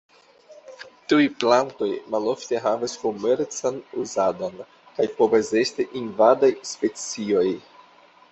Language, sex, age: Esperanto, male, 50-59